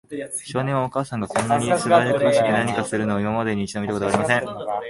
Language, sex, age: Japanese, male, 19-29